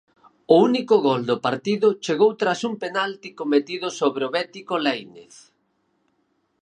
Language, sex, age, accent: Galician, male, 50-59, Oriental (común en zona oriental)